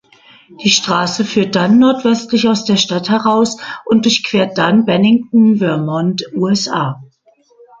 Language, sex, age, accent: German, female, 50-59, Deutschland Deutsch